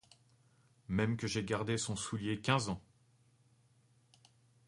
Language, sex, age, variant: French, male, 30-39, Français de métropole